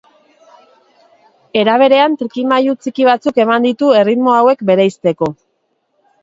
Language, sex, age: Basque, female, 40-49